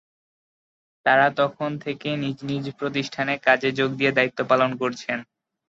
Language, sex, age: Bengali, male, 19-29